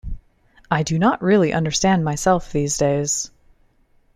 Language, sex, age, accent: English, female, 30-39, United States English